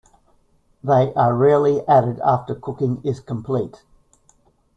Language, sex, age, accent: English, male, 70-79, Australian English